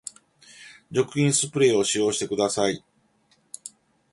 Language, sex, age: Japanese, male, 50-59